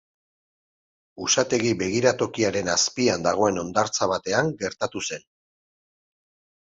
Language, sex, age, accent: Basque, male, 40-49, Erdialdekoa edo Nafarra (Gipuzkoa, Nafarroa)